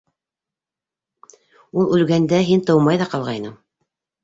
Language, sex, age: Bashkir, female, 60-69